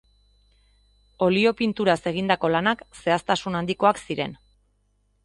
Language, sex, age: Basque, male, 30-39